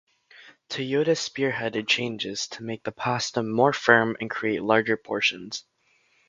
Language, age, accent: English, under 19, United States English